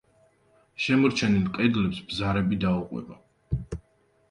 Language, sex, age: Georgian, male, 19-29